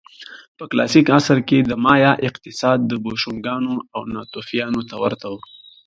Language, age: Pashto, 19-29